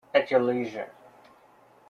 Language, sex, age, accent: English, male, 19-29, United States English